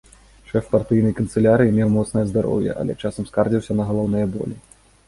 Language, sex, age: Belarusian, male, 30-39